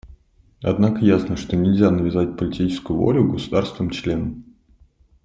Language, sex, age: Russian, male, 30-39